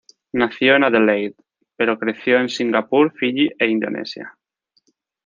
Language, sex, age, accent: Spanish, male, 19-29, España: Norte peninsular (Asturias, Castilla y León, Cantabria, País Vasco, Navarra, Aragón, La Rioja, Guadalajara, Cuenca)